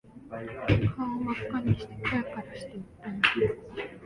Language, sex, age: Japanese, female, 19-29